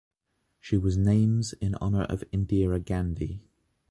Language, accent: English, England English